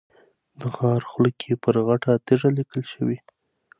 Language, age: Pashto, 19-29